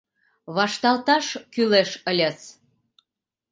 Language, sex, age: Mari, female, 40-49